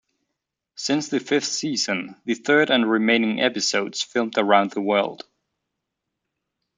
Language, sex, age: English, male, 19-29